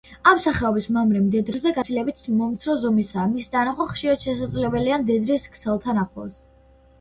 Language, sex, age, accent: Georgian, female, under 19, მშვიდი